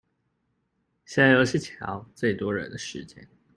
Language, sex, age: Chinese, male, 19-29